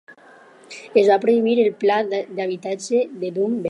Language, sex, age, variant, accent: Catalan, female, under 19, Alacantí, valencià